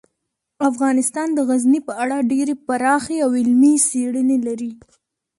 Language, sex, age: Pashto, female, under 19